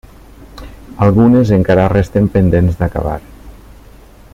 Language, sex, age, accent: Catalan, male, 40-49, valencià